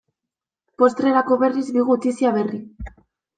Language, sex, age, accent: Basque, female, 19-29, Mendebalekoa (Araba, Bizkaia, Gipuzkoako mendebaleko herri batzuk)